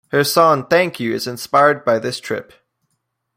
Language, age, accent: English, under 19, Canadian English